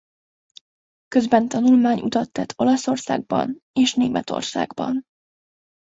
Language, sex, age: Hungarian, female, 19-29